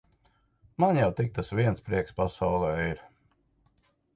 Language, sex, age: Latvian, male, 50-59